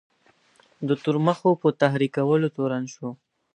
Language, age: Pashto, under 19